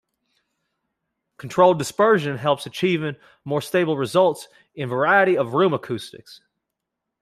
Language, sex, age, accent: English, male, 19-29, United States English